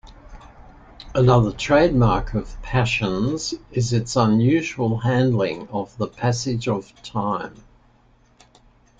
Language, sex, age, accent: English, male, 80-89, Australian English